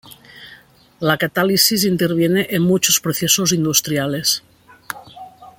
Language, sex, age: Spanish, female, 50-59